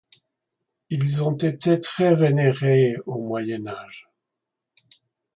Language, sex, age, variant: French, male, 60-69, Français de métropole